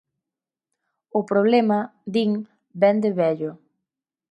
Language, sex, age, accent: Galician, female, 19-29, Central (gheada); Normativo (estándar)